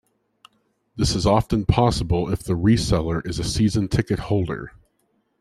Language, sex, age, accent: English, male, 30-39, United States English